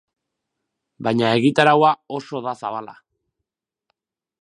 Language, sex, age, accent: Basque, male, 19-29, Erdialdekoa edo Nafarra (Gipuzkoa, Nafarroa)